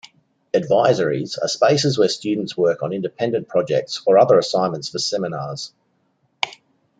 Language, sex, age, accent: English, male, 30-39, Australian English